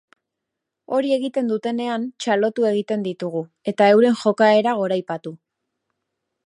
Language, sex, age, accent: Basque, female, 19-29, Erdialdekoa edo Nafarra (Gipuzkoa, Nafarroa)